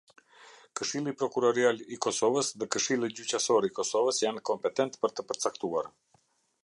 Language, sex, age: Albanian, male, 50-59